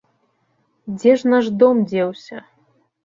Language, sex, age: Belarusian, female, 19-29